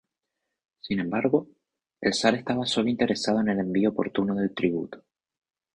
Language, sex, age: Spanish, male, 19-29